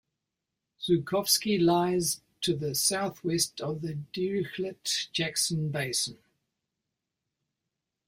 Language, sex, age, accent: English, male, 70-79, New Zealand English